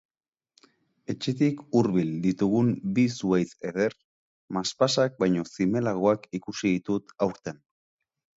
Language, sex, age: Basque, male, 30-39